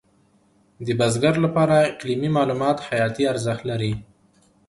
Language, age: Pashto, 19-29